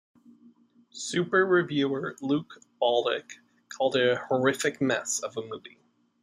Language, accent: English, United States English